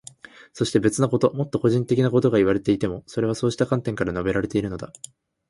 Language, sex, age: Japanese, male, 19-29